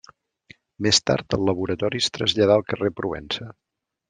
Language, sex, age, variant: Catalan, male, 40-49, Central